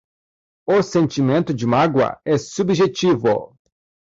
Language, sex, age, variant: Portuguese, male, 30-39, Portuguese (Brasil)